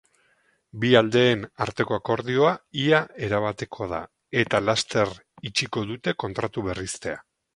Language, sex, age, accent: Basque, male, 40-49, Mendebalekoa (Araba, Bizkaia, Gipuzkoako mendebaleko herri batzuk)